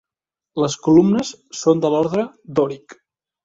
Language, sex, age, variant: Catalan, male, 19-29, Central